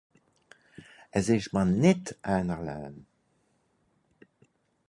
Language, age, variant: Swiss German, 70-79, Nordniederàlemmànisch (Rishoffe, Zàwere, Bùsswìller, Hawenau, Brüemt, Stroossbùri, Molse, Dàmbàch, Schlettstàtt, Pfàlzbùri usw.)